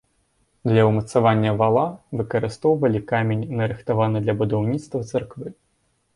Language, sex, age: Belarusian, male, under 19